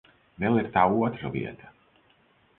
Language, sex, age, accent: Latvian, male, 30-39, Riga